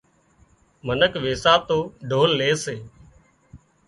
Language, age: Wadiyara Koli, 30-39